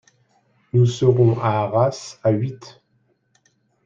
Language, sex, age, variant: French, male, 50-59, Français de métropole